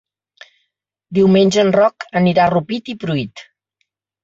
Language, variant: Catalan, Central